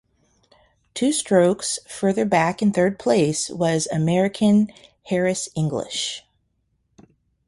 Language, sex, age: English, female, 40-49